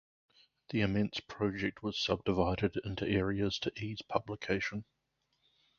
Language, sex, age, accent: English, male, 30-39, New Zealand English